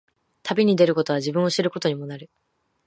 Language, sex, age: Japanese, female, 19-29